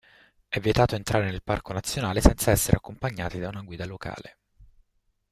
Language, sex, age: Italian, male, 19-29